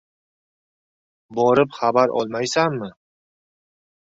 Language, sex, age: Uzbek, male, 19-29